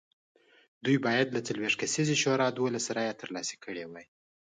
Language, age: Pashto, 30-39